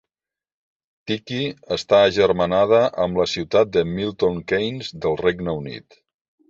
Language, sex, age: Catalan, male, 50-59